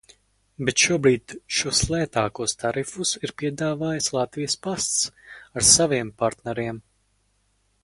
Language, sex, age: Latvian, male, under 19